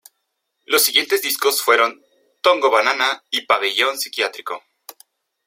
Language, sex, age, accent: Spanish, male, 19-29, México